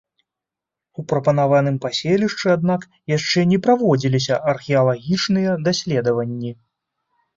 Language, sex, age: Belarusian, male, 40-49